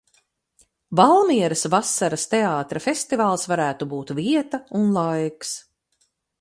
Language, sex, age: Latvian, female, 50-59